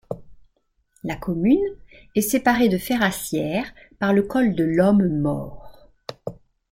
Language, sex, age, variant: French, female, 50-59, Français de métropole